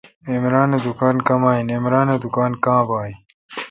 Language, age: Kalkoti, 19-29